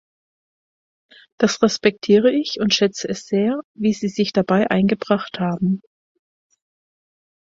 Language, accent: German, Deutschland Deutsch